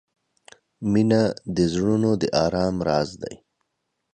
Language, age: Pashto, 30-39